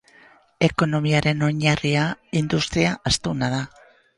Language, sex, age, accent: Basque, female, 50-59, Erdialdekoa edo Nafarra (Gipuzkoa, Nafarroa)